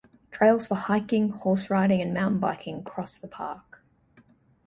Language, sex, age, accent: English, female, 30-39, Australian English